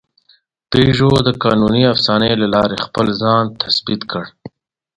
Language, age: Pashto, 30-39